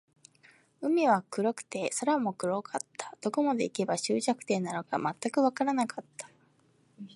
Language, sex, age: Japanese, female, 19-29